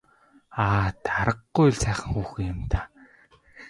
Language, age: Mongolian, 19-29